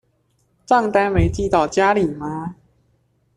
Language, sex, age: Chinese, male, under 19